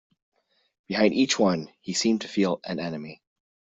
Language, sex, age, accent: English, male, 30-39, United States English